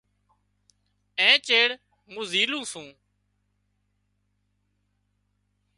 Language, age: Wadiyara Koli, 30-39